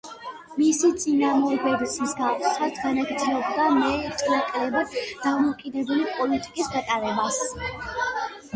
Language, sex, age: Georgian, female, under 19